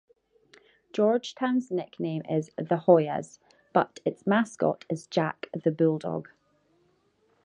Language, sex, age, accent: English, female, 19-29, Scottish English